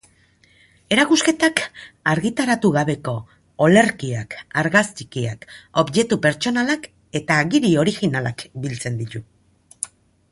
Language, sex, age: Basque, female, 50-59